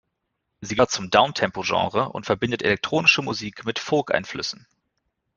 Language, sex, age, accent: German, male, 30-39, Deutschland Deutsch